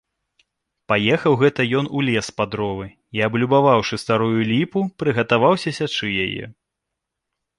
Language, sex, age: Belarusian, male, 30-39